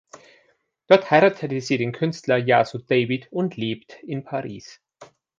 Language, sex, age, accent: German, male, 50-59, Deutschland Deutsch